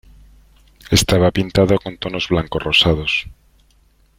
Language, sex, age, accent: Spanish, male, 40-49, España: Centro-Sur peninsular (Madrid, Toledo, Castilla-La Mancha)